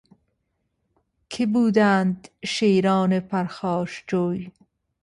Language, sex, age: Pashto, female, 40-49